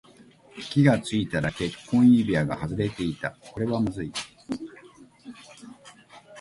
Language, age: Japanese, 60-69